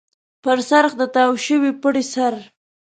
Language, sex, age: Pashto, female, 19-29